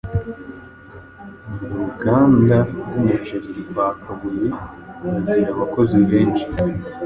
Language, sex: Kinyarwanda, male